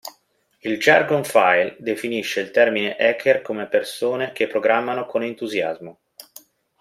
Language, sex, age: Italian, male, 30-39